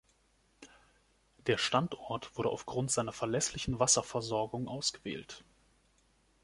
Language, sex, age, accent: German, male, 30-39, Deutschland Deutsch